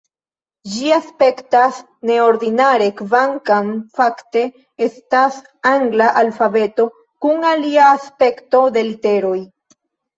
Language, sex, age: Esperanto, female, 19-29